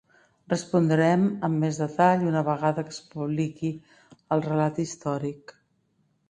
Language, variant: Catalan, Central